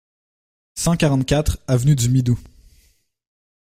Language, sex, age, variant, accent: French, male, 19-29, Français d'Amérique du Nord, Français du Canada